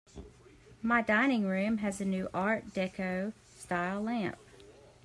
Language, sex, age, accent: English, female, 30-39, United States English